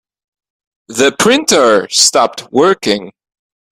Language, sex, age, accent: English, male, 19-29, United States English